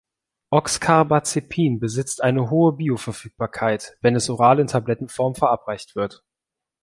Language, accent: German, Deutschland Deutsch